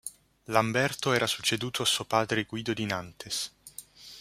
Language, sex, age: Italian, male, under 19